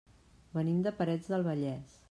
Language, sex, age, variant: Catalan, female, 40-49, Central